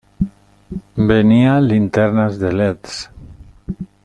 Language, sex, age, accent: Spanish, male, 60-69, España: Centro-Sur peninsular (Madrid, Toledo, Castilla-La Mancha)